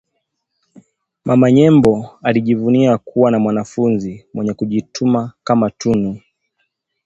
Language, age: Swahili, 19-29